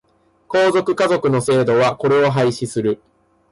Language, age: Japanese, 19-29